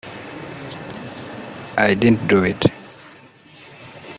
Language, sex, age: English, male, 19-29